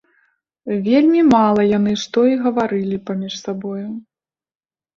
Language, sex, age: Belarusian, female, 30-39